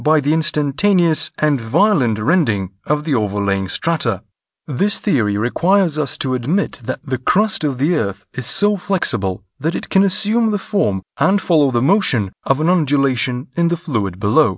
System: none